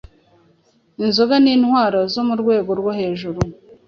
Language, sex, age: Kinyarwanda, female, 50-59